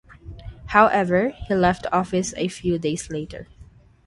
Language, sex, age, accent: English, female, 19-29, United States English; Filipino